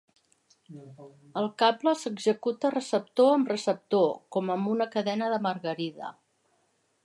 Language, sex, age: Catalan, female, 60-69